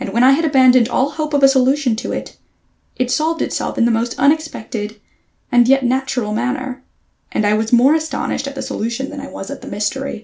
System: none